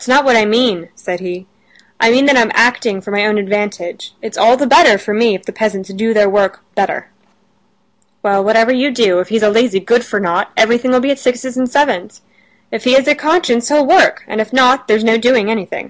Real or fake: real